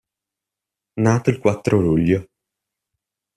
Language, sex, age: Italian, male, 19-29